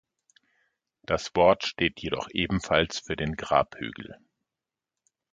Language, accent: German, Deutschland Deutsch